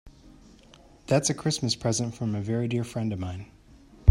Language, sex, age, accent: English, male, 30-39, United States English